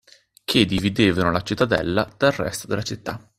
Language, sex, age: Italian, male, 19-29